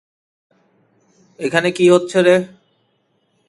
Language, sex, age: Bengali, male, 19-29